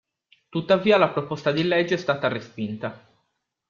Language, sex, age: Italian, male, 19-29